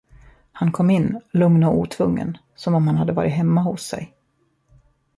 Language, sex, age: Swedish, male, 30-39